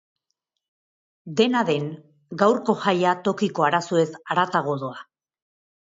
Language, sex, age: Basque, female, 30-39